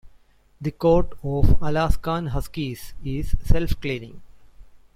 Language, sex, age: English, male, 40-49